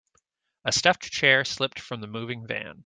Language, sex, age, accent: English, male, 40-49, United States English